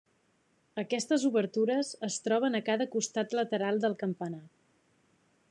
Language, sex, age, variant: Catalan, female, 40-49, Central